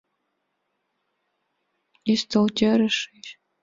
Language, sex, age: Mari, female, under 19